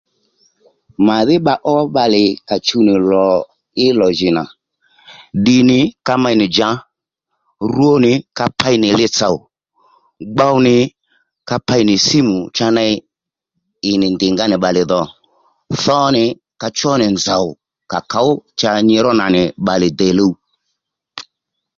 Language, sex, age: Lendu, male, 60-69